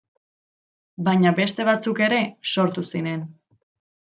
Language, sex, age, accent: Basque, female, 19-29, Mendebalekoa (Araba, Bizkaia, Gipuzkoako mendebaleko herri batzuk)